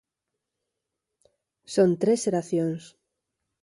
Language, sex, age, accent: Galician, female, 40-49, Normativo (estándar)